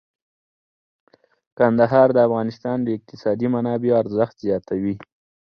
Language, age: Pashto, 19-29